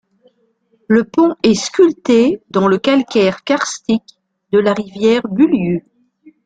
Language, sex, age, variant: French, female, 50-59, Français de métropole